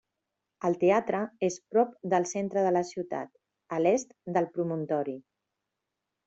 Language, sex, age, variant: Catalan, female, 40-49, Central